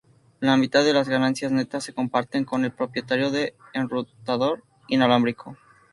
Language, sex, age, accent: Spanish, male, 19-29, México